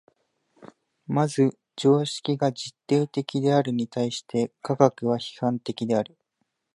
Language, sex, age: Japanese, male, 19-29